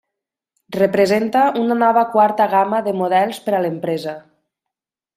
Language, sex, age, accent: Catalan, female, 30-39, valencià